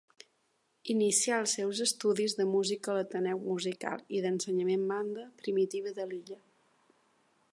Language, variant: Catalan, Balear